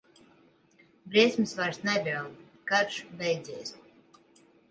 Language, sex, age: Latvian, female, 30-39